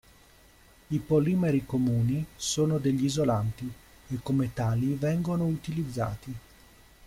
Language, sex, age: Italian, male, 30-39